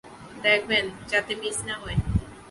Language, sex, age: Bengali, female, 19-29